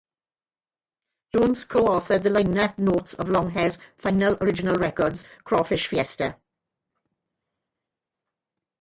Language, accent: English, Welsh English